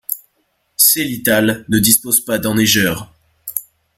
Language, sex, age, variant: French, male, 19-29, Français de métropole